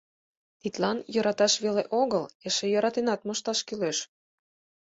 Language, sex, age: Mari, female, 19-29